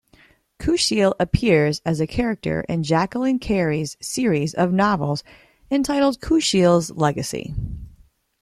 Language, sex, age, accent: English, female, 40-49, United States English